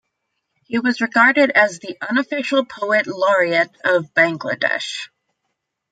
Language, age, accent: English, 19-29, United States English